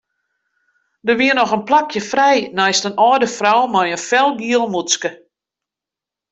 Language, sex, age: Western Frisian, female, 60-69